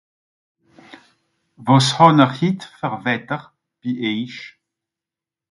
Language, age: Swiss German, 40-49